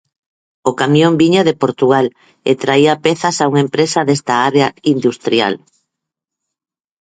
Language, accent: Galician, Normativo (estándar)